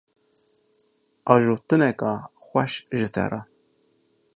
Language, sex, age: Kurdish, male, 30-39